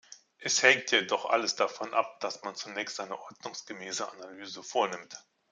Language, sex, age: German, male, 50-59